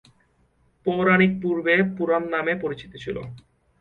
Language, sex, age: Bengali, male, 19-29